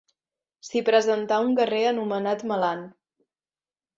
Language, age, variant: Catalan, 19-29, Central